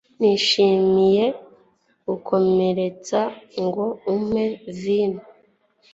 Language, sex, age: Kinyarwanda, female, 19-29